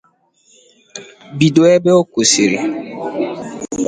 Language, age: Igbo, under 19